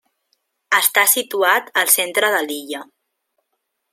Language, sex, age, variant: Catalan, female, 19-29, Central